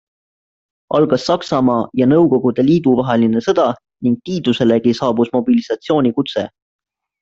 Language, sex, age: Estonian, male, 19-29